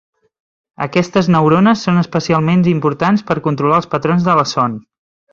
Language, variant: Catalan, Central